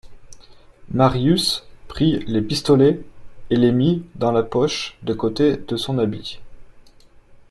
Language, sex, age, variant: French, male, 30-39, Français de métropole